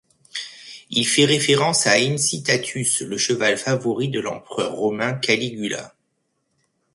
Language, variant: French, Français de métropole